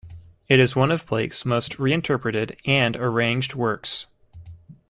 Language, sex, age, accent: English, male, 19-29, United States English